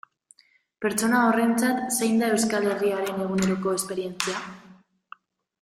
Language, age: Basque, 19-29